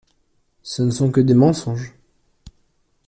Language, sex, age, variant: French, male, 19-29, Français de métropole